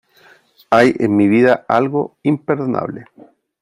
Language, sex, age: Spanish, male, 50-59